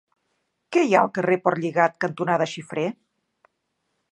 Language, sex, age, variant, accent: Catalan, female, 50-59, Central, Barceloní